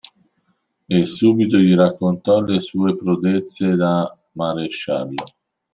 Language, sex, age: Italian, male, 40-49